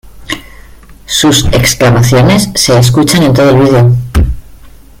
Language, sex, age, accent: Spanish, female, 50-59, España: Centro-Sur peninsular (Madrid, Toledo, Castilla-La Mancha)